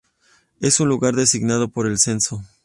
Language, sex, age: Spanish, male, 30-39